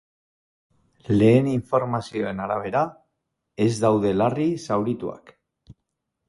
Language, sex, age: Basque, male, 40-49